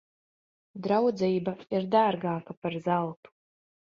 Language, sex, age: Latvian, female, 30-39